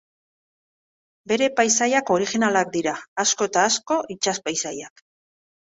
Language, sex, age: Basque, female, 40-49